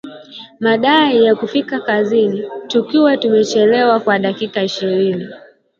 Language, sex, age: Swahili, female, 19-29